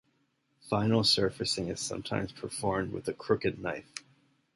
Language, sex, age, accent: English, male, 19-29, United States English